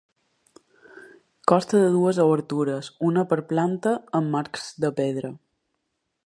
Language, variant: Catalan, Balear